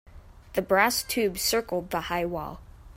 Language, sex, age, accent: English, male, under 19, United States English